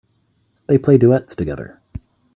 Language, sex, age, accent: English, male, 40-49, United States English